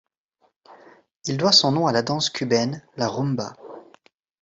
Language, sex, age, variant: French, male, 30-39, Français de métropole